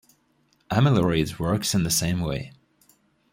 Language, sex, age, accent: English, male, 30-39, United States English